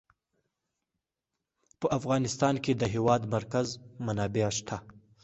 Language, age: Pashto, under 19